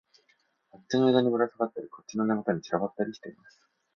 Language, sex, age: Japanese, male, 19-29